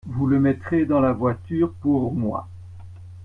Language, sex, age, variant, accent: French, male, 70-79, Français d'Europe, Français de Belgique